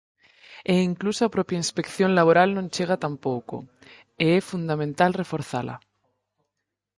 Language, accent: Galician, Normativo (estándar)